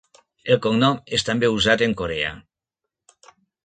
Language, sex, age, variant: Catalan, male, 60-69, Nord-Occidental